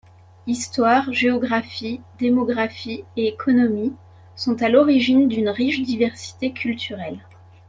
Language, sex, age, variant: French, female, 19-29, Français de métropole